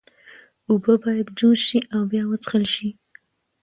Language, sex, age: Pashto, female, 19-29